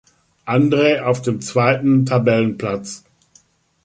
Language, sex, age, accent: German, male, 50-59, Deutschland Deutsch